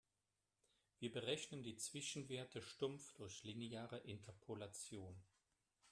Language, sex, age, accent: German, male, 50-59, Deutschland Deutsch